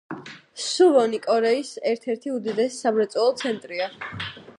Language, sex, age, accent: Georgian, female, under 19, მშვიდი